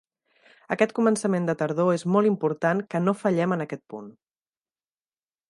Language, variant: Catalan, Central